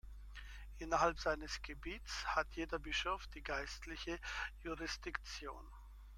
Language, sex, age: German, male, 50-59